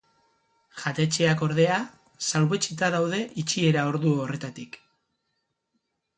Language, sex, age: Basque, male, 50-59